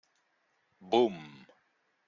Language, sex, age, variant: Catalan, male, 40-49, Central